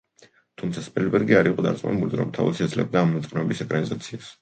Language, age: Georgian, 19-29